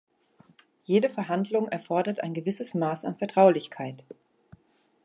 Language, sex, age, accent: German, female, 40-49, Deutschland Deutsch